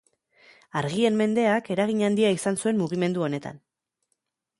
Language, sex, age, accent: Basque, female, 30-39, Erdialdekoa edo Nafarra (Gipuzkoa, Nafarroa)